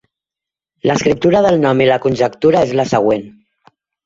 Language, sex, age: Catalan, female, 30-39